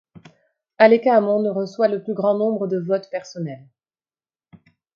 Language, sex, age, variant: French, female, 30-39, Français de métropole